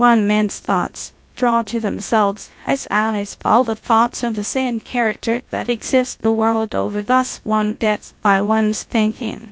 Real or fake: fake